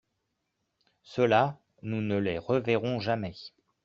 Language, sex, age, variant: French, male, 40-49, Français de métropole